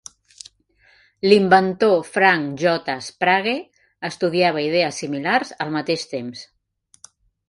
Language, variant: Catalan, Central